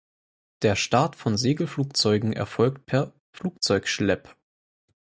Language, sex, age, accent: German, male, 19-29, Deutschland Deutsch